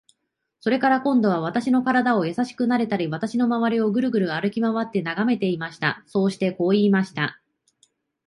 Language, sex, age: Japanese, female, 30-39